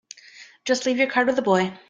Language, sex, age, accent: English, female, 30-39, United States English